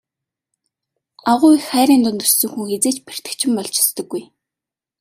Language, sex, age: Mongolian, female, 19-29